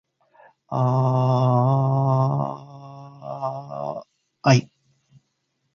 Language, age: Japanese, 50-59